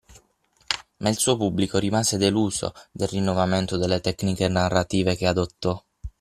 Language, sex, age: Italian, male, 19-29